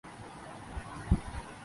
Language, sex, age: Bengali, female, 19-29